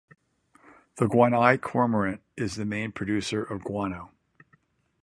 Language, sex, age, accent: English, male, 60-69, United States English